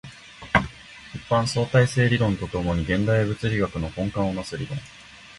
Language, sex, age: Japanese, male, 19-29